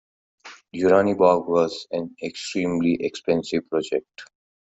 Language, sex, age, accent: English, male, 30-39, India and South Asia (India, Pakistan, Sri Lanka)